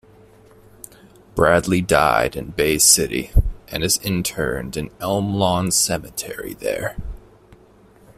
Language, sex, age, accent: English, male, 19-29, United States English